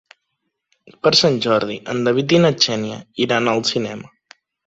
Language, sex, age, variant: Catalan, male, 19-29, Nord-Occidental